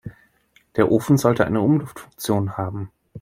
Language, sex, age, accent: German, male, 30-39, Deutschland Deutsch